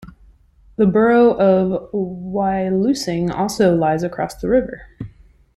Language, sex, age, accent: English, female, 30-39, United States English